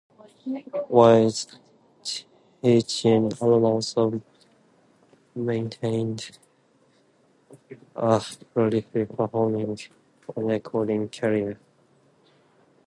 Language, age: English, 19-29